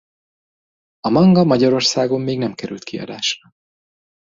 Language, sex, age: Hungarian, male, 30-39